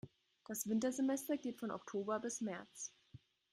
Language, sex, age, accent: German, female, 19-29, Deutschland Deutsch